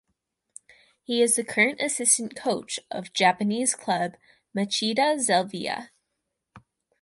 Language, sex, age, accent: English, female, under 19, United States English